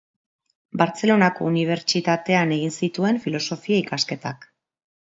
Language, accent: Basque, Mendebalekoa (Araba, Bizkaia, Gipuzkoako mendebaleko herri batzuk)